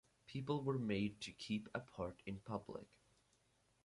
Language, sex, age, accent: English, male, under 19, United States English